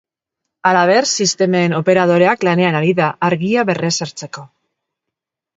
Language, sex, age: Basque, female, 30-39